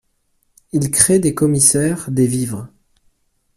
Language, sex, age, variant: French, male, 19-29, Français de métropole